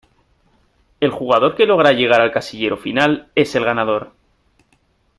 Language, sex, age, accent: Spanish, male, 30-39, España: Norte peninsular (Asturias, Castilla y León, Cantabria, País Vasco, Navarra, Aragón, La Rioja, Guadalajara, Cuenca)